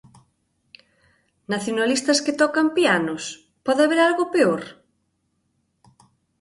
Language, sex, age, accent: Galician, female, 30-39, Normativo (estándar)